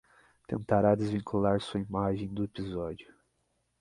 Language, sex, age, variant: Portuguese, male, 30-39, Portuguese (Brasil)